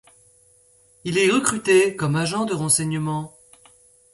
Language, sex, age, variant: French, female, 19-29, Français de métropole